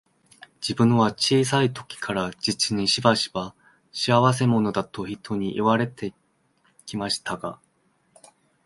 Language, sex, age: Japanese, male, 19-29